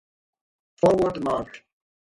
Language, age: Italian, 40-49